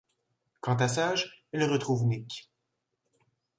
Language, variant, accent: French, Français d'Amérique du Nord, Français du Canada